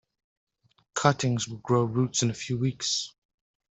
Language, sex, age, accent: English, male, 19-29, United States English